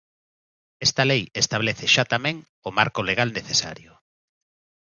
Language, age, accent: Galician, 40-49, Oriental (común en zona oriental)